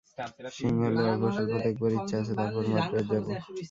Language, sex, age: Bengali, male, 19-29